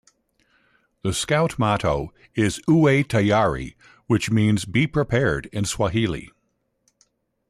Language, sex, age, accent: English, male, 60-69, United States English